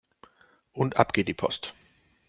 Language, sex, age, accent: German, male, 40-49, Deutschland Deutsch